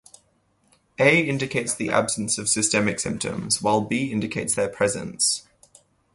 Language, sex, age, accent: English, male, 19-29, Australian English